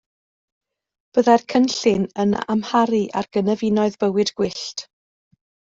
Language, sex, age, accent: Welsh, female, 50-59, Y Deyrnas Unedig Cymraeg